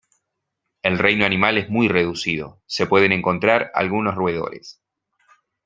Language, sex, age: Spanish, male, 19-29